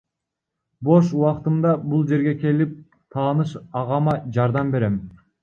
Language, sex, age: Kyrgyz, male, under 19